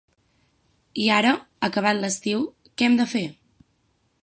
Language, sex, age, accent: Catalan, female, 19-29, central; septentrional